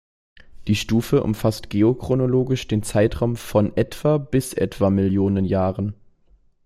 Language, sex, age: German, male, 19-29